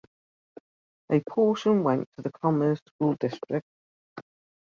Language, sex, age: English, male, 50-59